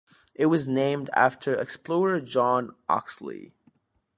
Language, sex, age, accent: English, male, 19-29, England English